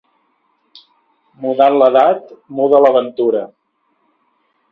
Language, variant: Catalan, Central